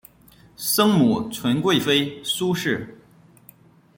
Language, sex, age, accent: Chinese, male, 30-39, 出生地：河南省